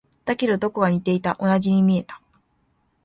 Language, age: Japanese, 19-29